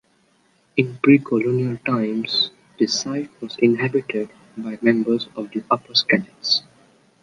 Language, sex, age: English, male, under 19